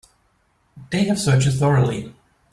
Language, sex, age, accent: English, male, 40-49, United States English